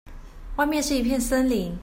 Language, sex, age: Chinese, female, 30-39